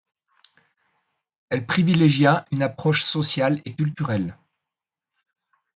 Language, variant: French, Français de métropole